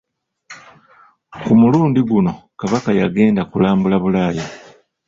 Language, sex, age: Ganda, male, 40-49